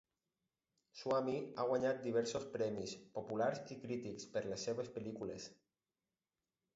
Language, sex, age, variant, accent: Catalan, male, 30-39, Alacantí, valencià